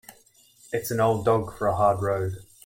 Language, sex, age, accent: English, male, 19-29, Australian English